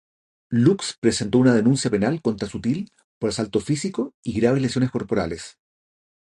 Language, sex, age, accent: Spanish, male, 40-49, Chileno: Chile, Cuyo